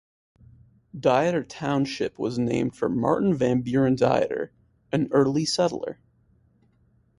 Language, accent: English, United States English